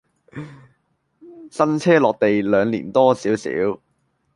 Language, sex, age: Cantonese, male, 19-29